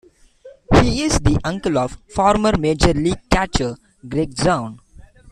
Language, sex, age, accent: English, male, 19-29, India and South Asia (India, Pakistan, Sri Lanka)